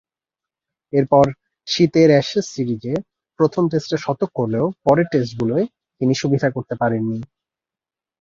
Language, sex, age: Bengali, male, 19-29